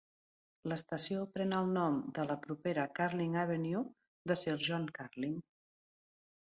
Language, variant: Catalan, Central